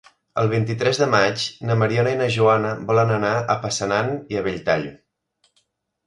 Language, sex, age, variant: Catalan, male, 19-29, Central